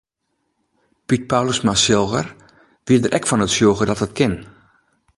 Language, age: Western Frisian, 40-49